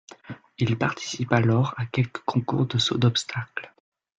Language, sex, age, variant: French, male, under 19, Français de métropole